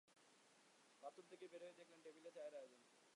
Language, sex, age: Bengali, male, 19-29